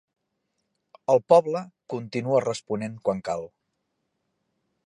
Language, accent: Catalan, tarragoní